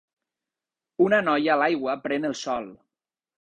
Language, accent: Catalan, valencià